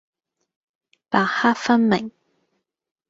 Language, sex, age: Cantonese, female, 19-29